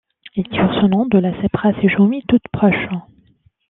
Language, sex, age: French, female, 19-29